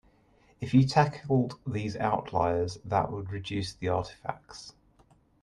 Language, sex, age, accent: English, male, 30-39, England English